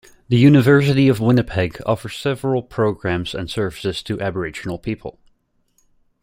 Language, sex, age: English, male, 30-39